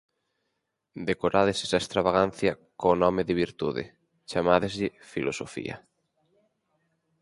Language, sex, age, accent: Galician, male, 19-29, Normativo (estándar)